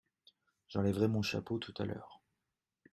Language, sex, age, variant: French, male, 30-39, Français de métropole